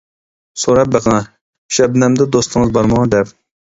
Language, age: Uyghur, 19-29